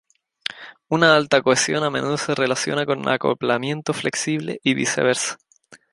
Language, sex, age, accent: Spanish, male, 19-29, España: Islas Canarias